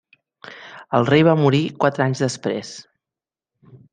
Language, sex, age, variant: Catalan, female, 40-49, Central